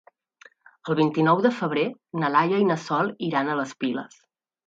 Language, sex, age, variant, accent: Catalan, female, 30-39, Central, central